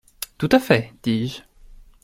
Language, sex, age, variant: French, male, 19-29, Français de métropole